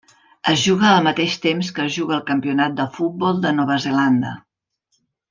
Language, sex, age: Catalan, female, 60-69